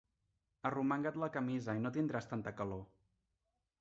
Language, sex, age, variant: Catalan, male, 30-39, Central